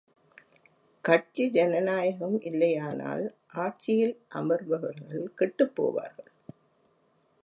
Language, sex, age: Tamil, female, 70-79